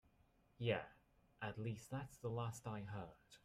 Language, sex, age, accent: English, male, under 19, England English